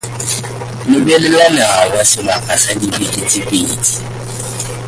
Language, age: Tswana, 19-29